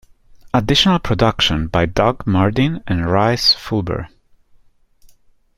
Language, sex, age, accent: English, male, 30-39, England English